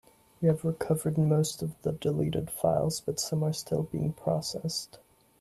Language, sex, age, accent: English, male, 19-29, United States English